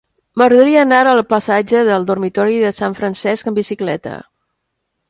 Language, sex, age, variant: Catalan, female, 70-79, Central